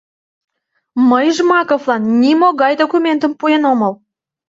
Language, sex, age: Mari, female, 19-29